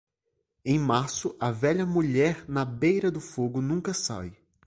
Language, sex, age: Portuguese, male, 19-29